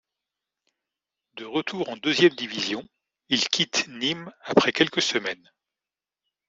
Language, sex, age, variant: French, male, 50-59, Français de métropole